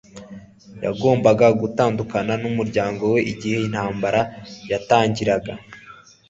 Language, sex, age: Kinyarwanda, male, 19-29